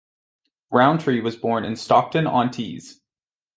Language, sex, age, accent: English, male, 19-29, United States English